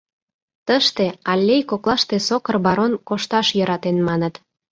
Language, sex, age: Mari, female, 19-29